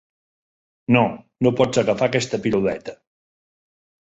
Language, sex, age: Catalan, male, 50-59